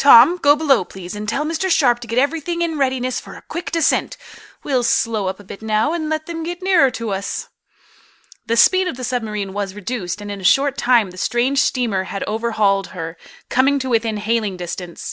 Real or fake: real